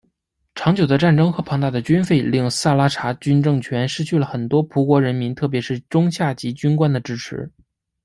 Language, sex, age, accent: Chinese, male, 19-29, 出生地：黑龙江省